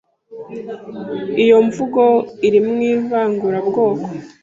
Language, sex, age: Kinyarwanda, female, 19-29